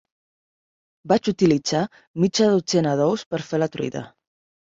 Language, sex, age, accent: Catalan, female, 19-29, aprenent (recent, des del castellà)